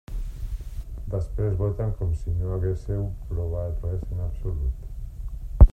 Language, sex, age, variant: Catalan, male, 50-59, Central